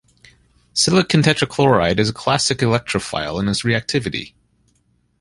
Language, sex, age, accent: English, male, 40-49, United States English